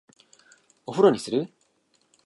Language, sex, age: Japanese, male, 19-29